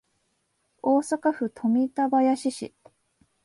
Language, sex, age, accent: Japanese, female, 19-29, 関東